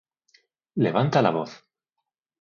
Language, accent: Spanish, España: Norte peninsular (Asturias, Castilla y León, Cantabria, País Vasco, Navarra, Aragón, La Rioja, Guadalajara, Cuenca)